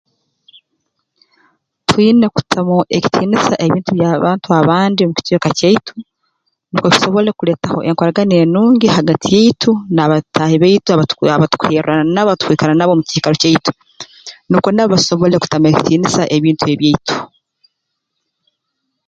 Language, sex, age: Tooro, female, 30-39